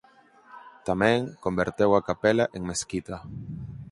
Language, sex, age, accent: Galician, male, 19-29, Central (gheada)